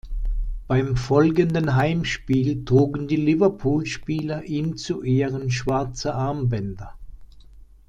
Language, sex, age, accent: German, male, 60-69, Deutschland Deutsch